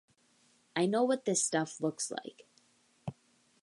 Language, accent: English, United States English